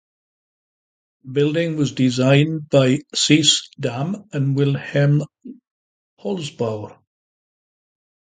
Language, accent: English, Welsh English